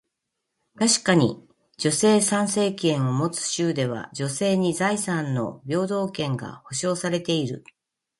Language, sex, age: Japanese, female, 60-69